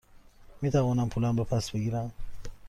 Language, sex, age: Persian, male, 30-39